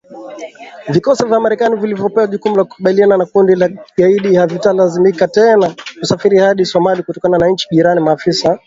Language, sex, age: Swahili, male, 19-29